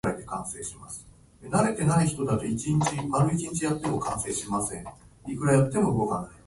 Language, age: Japanese, 19-29